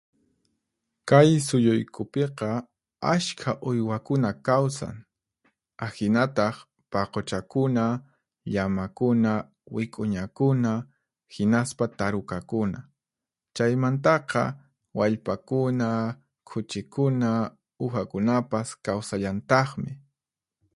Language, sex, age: Puno Quechua, male, 30-39